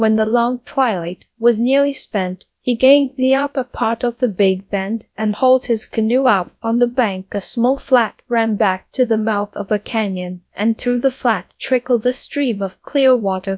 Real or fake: fake